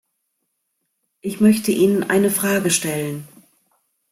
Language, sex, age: German, female, 50-59